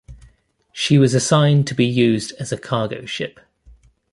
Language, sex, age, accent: English, male, 30-39, England English